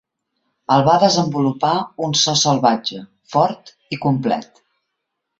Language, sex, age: Catalan, female, 50-59